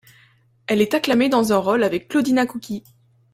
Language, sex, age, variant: French, female, 19-29, Français de métropole